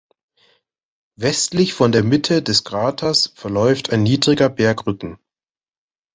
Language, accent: German, Deutschland Deutsch